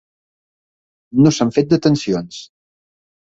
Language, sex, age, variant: Catalan, male, 60-69, Balear